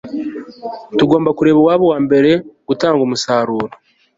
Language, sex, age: Kinyarwanda, male, 19-29